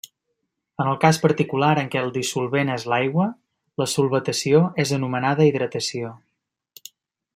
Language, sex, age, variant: Catalan, male, 30-39, Central